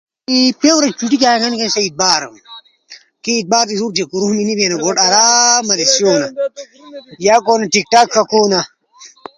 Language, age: Ushojo, under 19